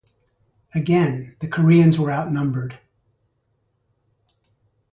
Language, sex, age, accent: English, male, 70-79, United States English